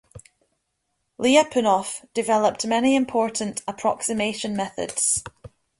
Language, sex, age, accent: English, female, 19-29, Scottish English